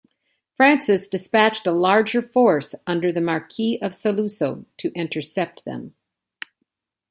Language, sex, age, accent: English, female, 60-69, United States English